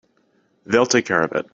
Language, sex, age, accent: English, male, under 19, United States English